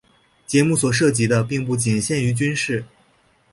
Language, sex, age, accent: Chinese, male, 19-29, 出生地：黑龙江省